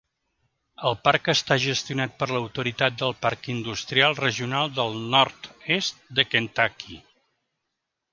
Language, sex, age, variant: Catalan, male, 50-59, Central